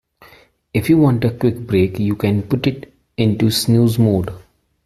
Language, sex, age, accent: English, male, 30-39, India and South Asia (India, Pakistan, Sri Lanka)